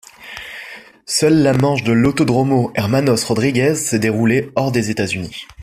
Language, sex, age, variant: French, male, 19-29, Français de métropole